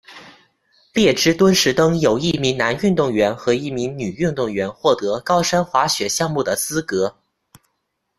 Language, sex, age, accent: Chinese, male, under 19, 出生地：江西省